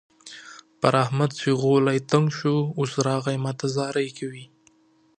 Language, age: Pashto, 19-29